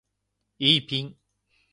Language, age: Japanese, 19-29